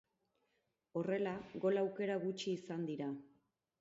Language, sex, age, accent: Basque, female, 30-39, Erdialdekoa edo Nafarra (Gipuzkoa, Nafarroa)